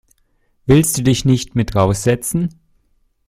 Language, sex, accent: German, male, Deutschland Deutsch